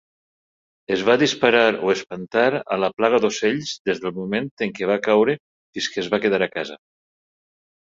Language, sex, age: Catalan, male, 60-69